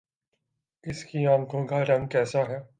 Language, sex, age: Urdu, male, 19-29